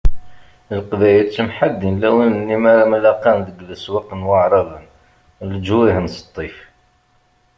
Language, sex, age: Kabyle, male, 40-49